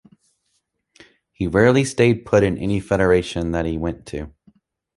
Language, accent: English, United States English